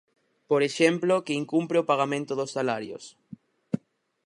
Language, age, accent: Galician, 19-29, Central (gheada)